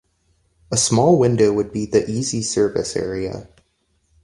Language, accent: English, United States English